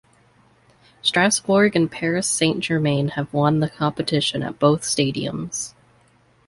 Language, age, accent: English, 19-29, United States English